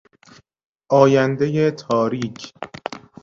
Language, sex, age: Persian, male, 19-29